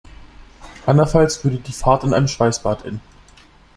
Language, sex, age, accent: German, male, under 19, Deutschland Deutsch